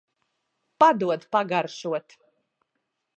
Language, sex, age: Latvian, female, 40-49